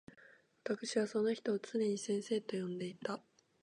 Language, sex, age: Japanese, female, 19-29